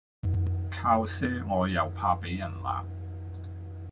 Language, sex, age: Cantonese, male, 30-39